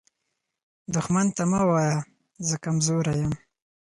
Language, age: Pashto, 19-29